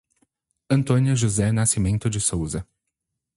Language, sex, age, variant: Portuguese, male, 30-39, Portuguese (Brasil)